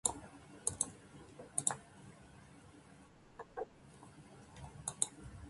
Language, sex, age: Japanese, female, 40-49